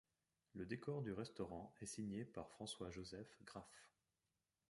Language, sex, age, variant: French, male, 40-49, Français de métropole